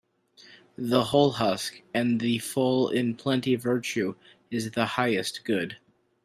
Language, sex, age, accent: English, male, 19-29, United States English